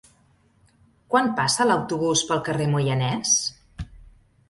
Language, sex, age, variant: Catalan, female, 40-49, Central